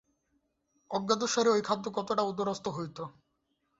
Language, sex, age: Bengali, male, 19-29